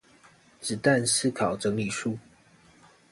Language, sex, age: Chinese, male, 19-29